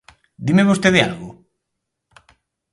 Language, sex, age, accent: Galician, male, 30-39, Oriental (común en zona oriental)